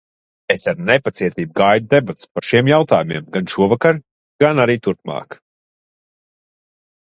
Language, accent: Latvian, nav